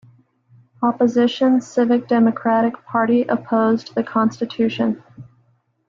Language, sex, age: English, female, 30-39